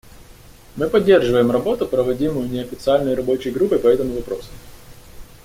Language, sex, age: Russian, male, 19-29